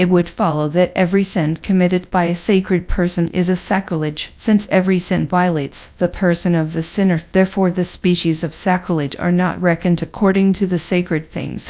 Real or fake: fake